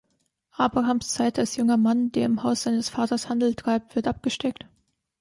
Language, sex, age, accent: German, female, 19-29, Deutschland Deutsch